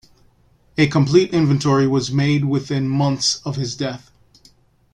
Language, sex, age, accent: English, male, 40-49, United States English